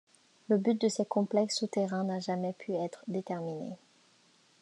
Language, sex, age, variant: French, female, under 19, Français de métropole